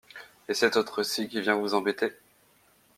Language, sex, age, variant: French, male, 19-29, Français de métropole